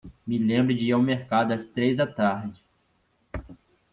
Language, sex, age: Portuguese, male, 19-29